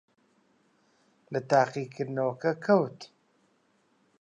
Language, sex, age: Central Kurdish, male, 19-29